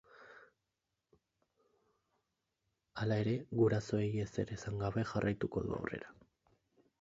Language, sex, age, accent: Basque, male, 19-29, Mendebalekoa (Araba, Bizkaia, Gipuzkoako mendebaleko herri batzuk)